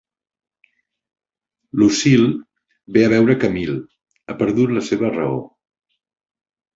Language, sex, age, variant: Catalan, male, 60-69, Central